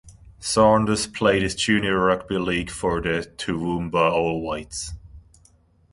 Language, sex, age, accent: English, male, 30-39, England English